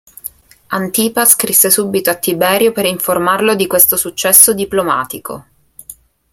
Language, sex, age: Italian, female, 19-29